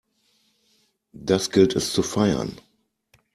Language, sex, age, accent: German, male, 40-49, Deutschland Deutsch